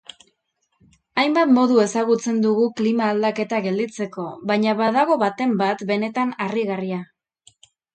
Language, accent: Basque, Erdialdekoa edo Nafarra (Gipuzkoa, Nafarroa)